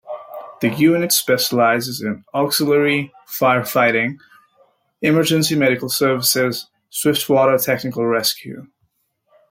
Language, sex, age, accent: English, male, 30-39, United States English